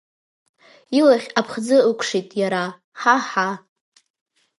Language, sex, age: Abkhazian, female, 19-29